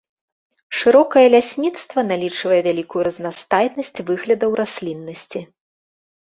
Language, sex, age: Belarusian, female, 40-49